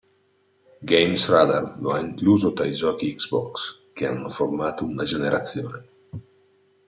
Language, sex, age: Italian, male, 50-59